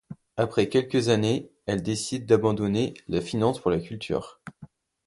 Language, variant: French, Français de métropole